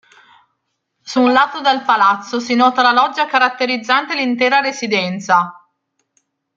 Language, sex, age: Italian, female, 30-39